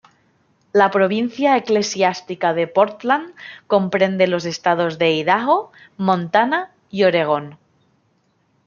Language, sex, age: Spanish, female, 19-29